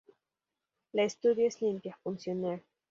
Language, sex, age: Spanish, female, 19-29